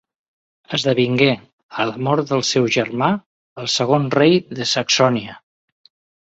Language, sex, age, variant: Catalan, male, 60-69, Central